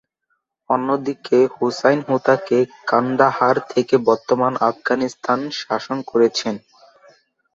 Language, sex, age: Bengali, male, under 19